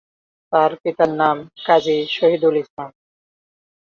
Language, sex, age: Bengali, male, 19-29